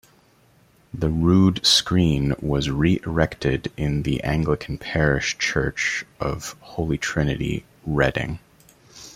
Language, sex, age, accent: English, male, 30-39, Canadian English